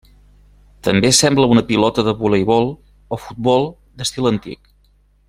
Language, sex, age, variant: Catalan, male, 30-39, Central